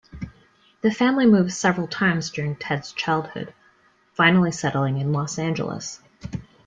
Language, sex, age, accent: English, female, 19-29, Canadian English